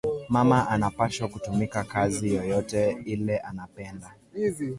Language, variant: Swahili, Kiswahili cha Bara ya Kenya